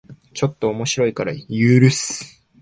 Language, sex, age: Japanese, male, 19-29